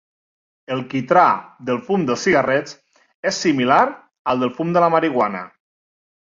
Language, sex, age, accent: Catalan, male, 30-39, Lleidatà